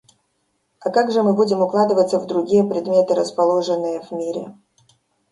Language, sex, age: Russian, female, 30-39